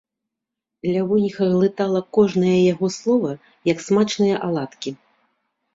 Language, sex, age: Belarusian, female, 40-49